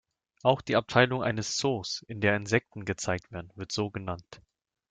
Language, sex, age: German, male, under 19